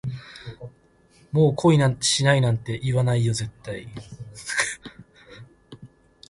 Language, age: Japanese, 19-29